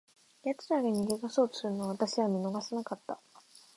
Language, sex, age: Japanese, female, 19-29